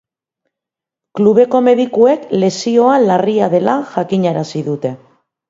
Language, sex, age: Basque, female, 50-59